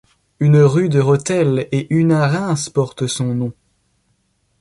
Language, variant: French, Français de métropole